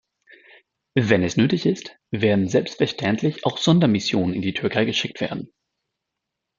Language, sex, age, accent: German, male, 30-39, Deutschland Deutsch